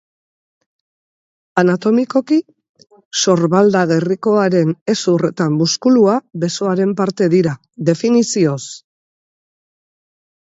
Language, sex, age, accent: Basque, female, 60-69, Mendebalekoa (Araba, Bizkaia, Gipuzkoako mendebaleko herri batzuk)